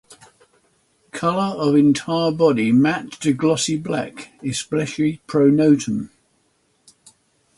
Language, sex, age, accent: English, male, 80-89, England English